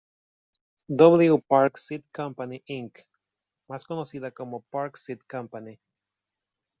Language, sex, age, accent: Spanish, male, 30-39, América central